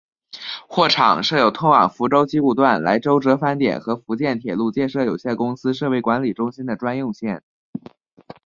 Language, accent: Chinese, 出生地：辽宁省